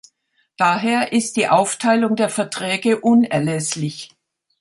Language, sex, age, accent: German, female, 70-79, Deutschland Deutsch